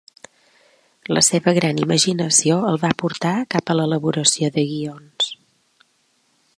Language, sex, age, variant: Catalan, female, 40-49, Balear